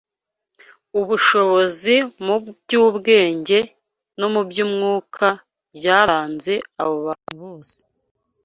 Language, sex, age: Kinyarwanda, female, 19-29